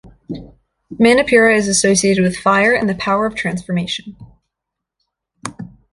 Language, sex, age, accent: English, female, 19-29, United States English